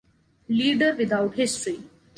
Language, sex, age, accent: English, female, 19-29, India and South Asia (India, Pakistan, Sri Lanka)